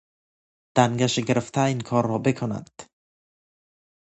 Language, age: Persian, 19-29